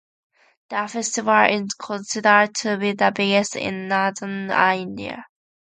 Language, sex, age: English, female, 19-29